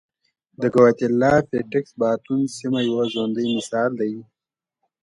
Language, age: Pashto, 19-29